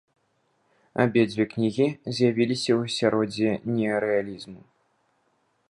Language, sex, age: Belarusian, male, under 19